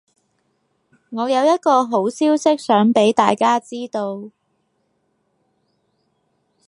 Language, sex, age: Cantonese, female, 19-29